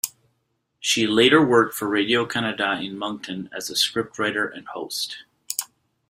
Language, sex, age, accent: English, male, 30-39, Canadian English